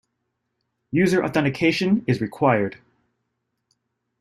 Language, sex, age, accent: English, male, 30-39, United States English